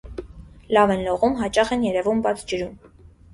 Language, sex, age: Armenian, female, 19-29